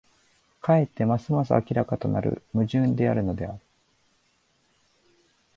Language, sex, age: Japanese, male, 19-29